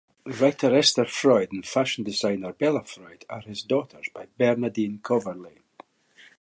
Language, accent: English, Scottish English